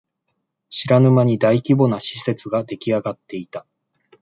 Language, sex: Japanese, male